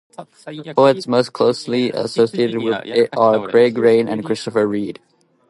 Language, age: English, 19-29